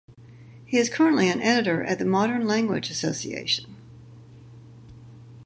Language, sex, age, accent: English, female, 70-79, United States English